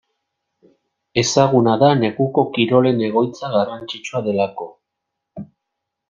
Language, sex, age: Basque, male, 50-59